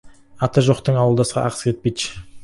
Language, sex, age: Kazakh, male, 19-29